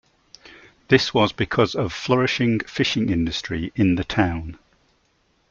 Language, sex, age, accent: English, male, 40-49, England English